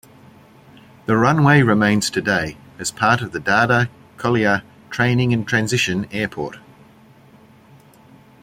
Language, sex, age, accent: English, male, 50-59, Australian English